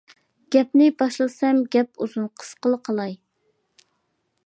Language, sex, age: Uyghur, female, 19-29